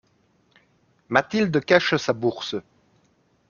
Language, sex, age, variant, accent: French, male, 30-39, Français d'Europe, Français de Belgique